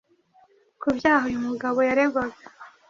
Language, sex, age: Kinyarwanda, female, 30-39